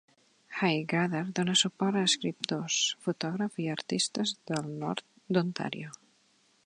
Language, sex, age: Catalan, female, 40-49